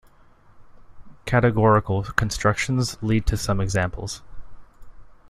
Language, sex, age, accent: English, male, 19-29, United States English